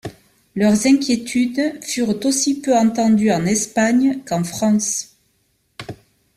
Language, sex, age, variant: French, female, 50-59, Français de métropole